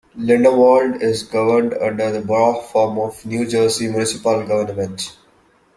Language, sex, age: English, male, 19-29